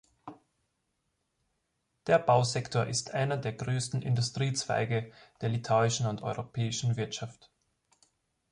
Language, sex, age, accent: German, male, 19-29, Österreichisches Deutsch